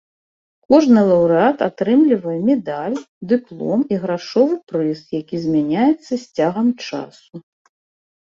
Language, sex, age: Belarusian, female, 40-49